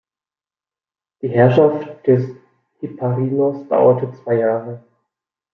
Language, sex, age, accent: German, male, 19-29, Deutschland Deutsch